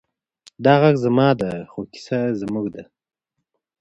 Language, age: Pashto, 19-29